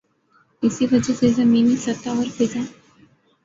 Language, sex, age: Urdu, male, 19-29